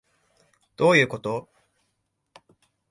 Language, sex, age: Japanese, male, 19-29